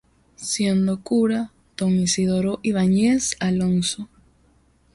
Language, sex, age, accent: Spanish, female, under 19, Caribe: Cuba, Venezuela, Puerto Rico, República Dominicana, Panamá, Colombia caribeña, México caribeño, Costa del golfo de México